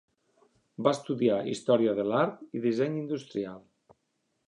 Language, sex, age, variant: Catalan, male, 40-49, Nord-Occidental